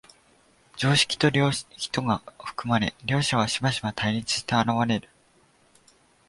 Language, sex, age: Japanese, male, 19-29